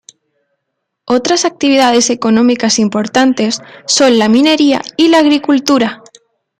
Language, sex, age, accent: Spanish, female, 19-29, España: Sur peninsular (Andalucia, Extremadura, Murcia)